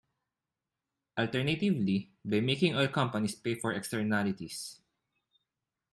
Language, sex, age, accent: English, male, 19-29, Filipino